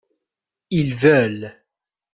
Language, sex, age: French, male, 19-29